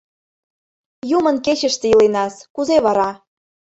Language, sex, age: Mari, female, 19-29